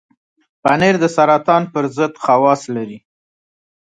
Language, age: Pashto, 30-39